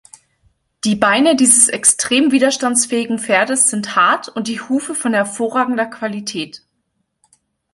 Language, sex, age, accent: German, female, 19-29, Deutschland Deutsch